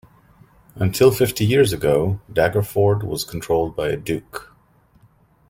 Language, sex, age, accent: English, male, 40-49, United States English